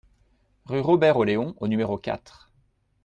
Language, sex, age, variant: French, male, 40-49, Français de métropole